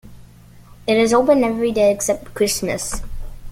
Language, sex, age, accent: English, male, under 19, Canadian English